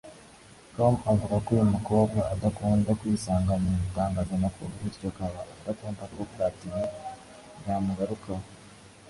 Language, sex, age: Kinyarwanda, male, 19-29